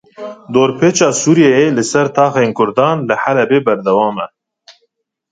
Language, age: Kurdish, 30-39